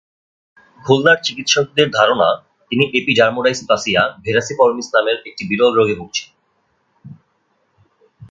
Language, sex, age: Bengali, male, 19-29